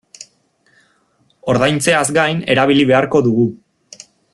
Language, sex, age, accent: Basque, male, 19-29, Erdialdekoa edo Nafarra (Gipuzkoa, Nafarroa)